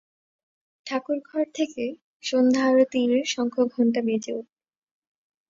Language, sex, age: Bengali, female, 19-29